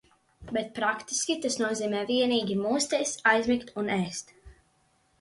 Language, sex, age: Latvian, female, under 19